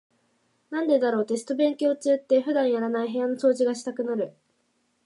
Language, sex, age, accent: Japanese, female, 19-29, 日本人